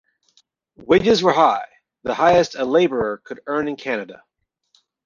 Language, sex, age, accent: English, male, 40-49, United States English